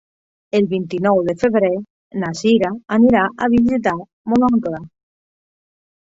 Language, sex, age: Catalan, female, 40-49